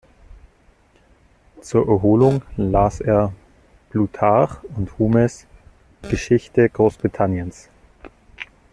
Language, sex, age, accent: German, male, 19-29, Deutschland Deutsch